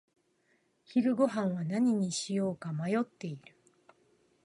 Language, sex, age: Japanese, female, 50-59